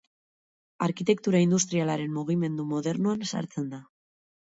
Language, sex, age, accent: Basque, female, 19-29, Mendebalekoa (Araba, Bizkaia, Gipuzkoako mendebaleko herri batzuk)